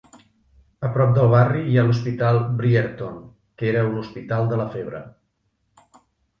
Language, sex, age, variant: Catalan, male, 40-49, Central